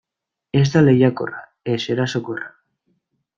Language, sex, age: Basque, male, 19-29